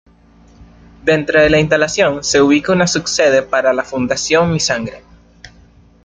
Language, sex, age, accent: Spanish, male, 19-29, Caribe: Cuba, Venezuela, Puerto Rico, República Dominicana, Panamá, Colombia caribeña, México caribeño, Costa del golfo de México